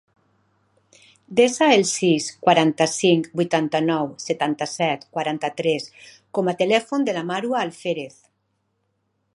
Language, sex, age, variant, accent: Catalan, female, 50-59, Valencià central, valencià